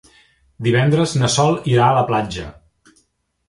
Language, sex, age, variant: Catalan, male, 40-49, Central